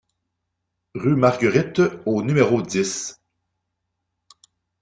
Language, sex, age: French, male, 40-49